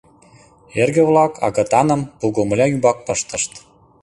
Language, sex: Mari, male